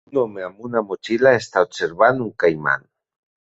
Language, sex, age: Catalan, male, 40-49